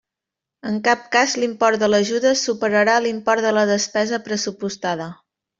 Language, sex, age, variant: Catalan, female, 19-29, Central